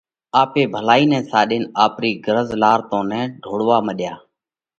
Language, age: Parkari Koli, 30-39